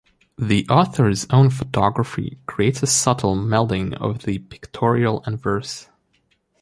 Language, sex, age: English, male, 19-29